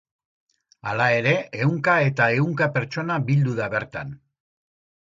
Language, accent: Basque, Erdialdekoa edo Nafarra (Gipuzkoa, Nafarroa)